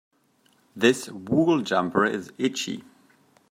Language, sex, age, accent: English, male, 30-39, United States English